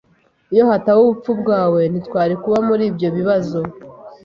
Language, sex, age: Kinyarwanda, female, 30-39